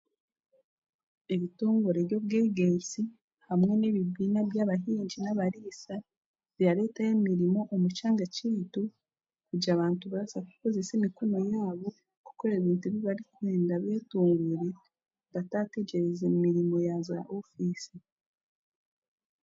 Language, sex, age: Chiga, female, 19-29